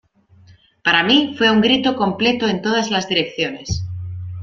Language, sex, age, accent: Spanish, female, 30-39, España: Centro-Sur peninsular (Madrid, Toledo, Castilla-La Mancha)